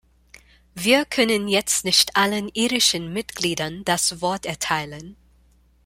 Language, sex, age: German, female, 19-29